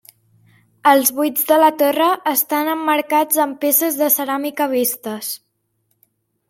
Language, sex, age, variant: Catalan, female, under 19, Central